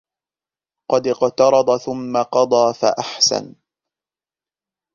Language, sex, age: Arabic, male, 30-39